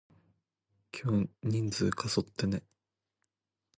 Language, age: Japanese, 19-29